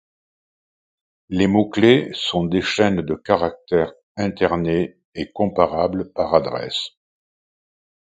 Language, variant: French, Français de métropole